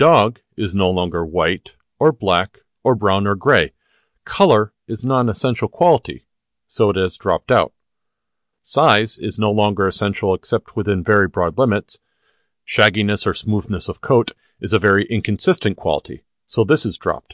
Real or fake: real